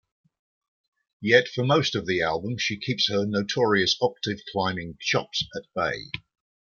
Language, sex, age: English, male, 60-69